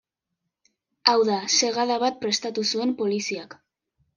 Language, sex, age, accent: Basque, female, under 19, Mendebalekoa (Araba, Bizkaia, Gipuzkoako mendebaleko herri batzuk)